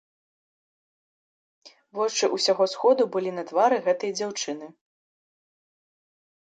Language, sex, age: Belarusian, female, 19-29